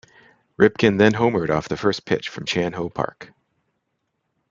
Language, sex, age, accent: English, male, 30-39, United States English